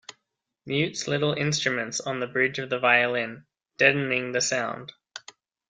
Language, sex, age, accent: English, male, 19-29, Australian English